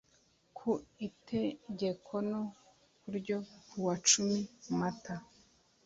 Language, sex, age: Kinyarwanda, female, 19-29